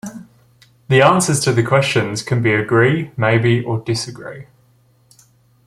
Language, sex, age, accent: English, male, 19-29, Australian English